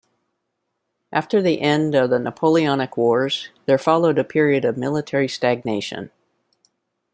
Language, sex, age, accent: English, female, 60-69, United States English